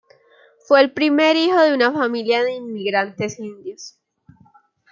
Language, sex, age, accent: Spanish, female, 19-29, Andino-Pacífico: Colombia, Perú, Ecuador, oeste de Bolivia y Venezuela andina